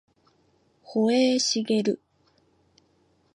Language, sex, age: Japanese, female, 19-29